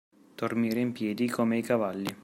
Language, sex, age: Italian, male, 30-39